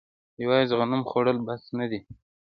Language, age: Pashto, 19-29